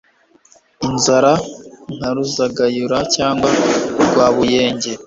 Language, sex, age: Kinyarwanda, male, under 19